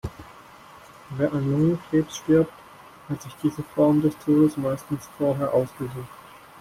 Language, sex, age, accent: German, male, 19-29, Schweizerdeutsch